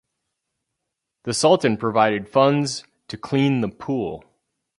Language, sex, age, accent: English, male, 50-59, United States English